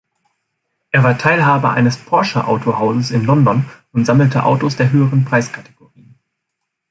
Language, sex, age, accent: German, male, 19-29, Deutschland Deutsch